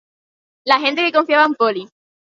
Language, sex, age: Spanish, female, 19-29